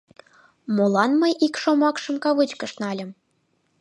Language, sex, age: Mari, female, 19-29